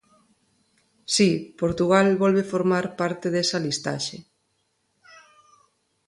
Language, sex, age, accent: Galician, female, 40-49, Neofalante